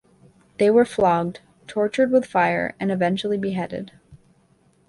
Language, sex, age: English, female, 19-29